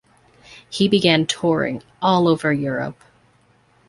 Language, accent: English, United States English